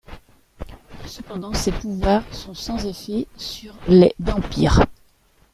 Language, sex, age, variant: French, female, 40-49, Français de métropole